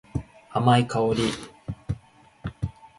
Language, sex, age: Japanese, male, under 19